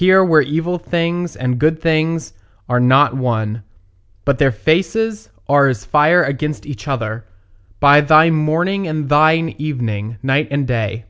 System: none